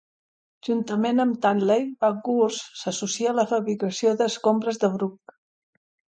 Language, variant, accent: Catalan, Central, central